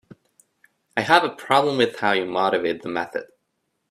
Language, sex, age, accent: English, male, 19-29, United States English